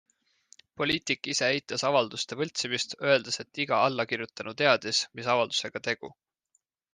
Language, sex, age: Estonian, male, 19-29